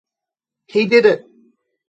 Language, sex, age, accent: English, male, 30-39, Australian English